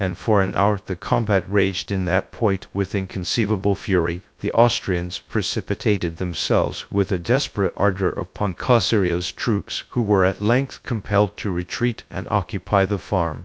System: TTS, GradTTS